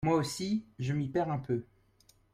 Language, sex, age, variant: French, male, 19-29, Français de métropole